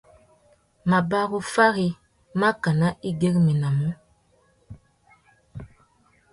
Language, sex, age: Tuki, female, 30-39